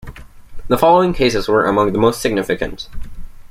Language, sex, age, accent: English, male, under 19, United States English